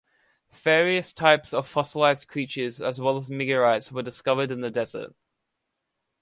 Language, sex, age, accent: English, male, under 19, Australian English